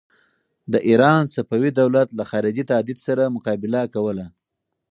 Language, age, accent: Pashto, 30-39, کندهارۍ لهجه